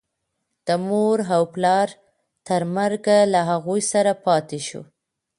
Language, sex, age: Pashto, female, 19-29